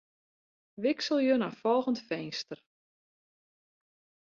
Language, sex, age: Western Frisian, female, 40-49